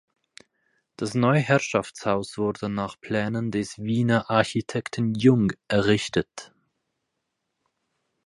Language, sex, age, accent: German, male, 30-39, Schweizerdeutsch